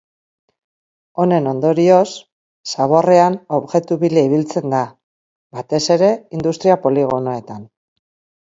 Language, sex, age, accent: Basque, female, 50-59, Mendebalekoa (Araba, Bizkaia, Gipuzkoako mendebaleko herri batzuk)